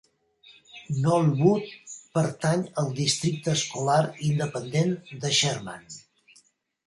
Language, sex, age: Catalan, male, 80-89